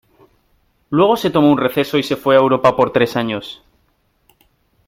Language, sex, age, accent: Spanish, male, 30-39, España: Norte peninsular (Asturias, Castilla y León, Cantabria, País Vasco, Navarra, Aragón, La Rioja, Guadalajara, Cuenca)